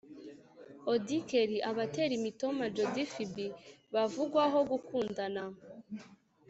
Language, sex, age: Kinyarwanda, female, 19-29